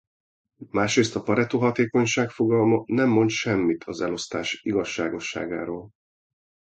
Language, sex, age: Hungarian, male, 40-49